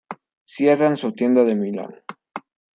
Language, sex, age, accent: Spanish, male, under 19, México